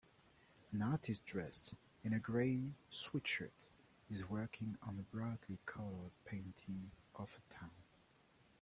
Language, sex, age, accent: English, male, 30-39, Canadian English